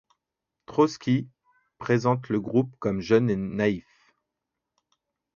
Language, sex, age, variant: French, male, 30-39, Français de métropole